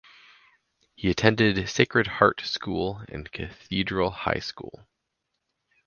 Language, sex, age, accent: English, male, 19-29, United States English